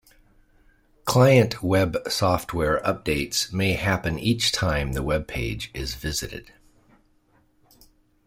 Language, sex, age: English, male, 60-69